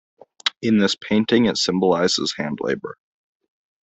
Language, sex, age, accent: English, male, 19-29, United States English